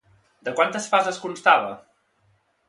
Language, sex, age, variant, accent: Catalan, male, 30-39, Central, central